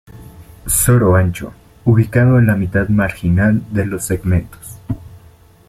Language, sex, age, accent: Spanish, male, 19-29, México